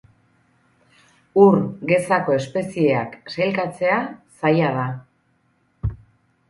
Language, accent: Basque, Erdialdekoa edo Nafarra (Gipuzkoa, Nafarroa)